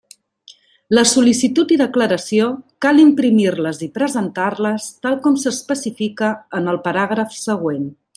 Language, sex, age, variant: Catalan, female, 50-59, Central